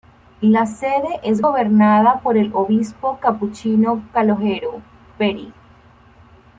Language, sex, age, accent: Spanish, female, 19-29, Caribe: Cuba, Venezuela, Puerto Rico, República Dominicana, Panamá, Colombia caribeña, México caribeño, Costa del golfo de México